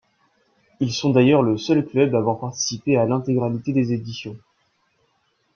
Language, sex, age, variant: French, male, 19-29, Français de métropole